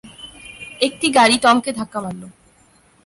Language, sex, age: Bengali, female, under 19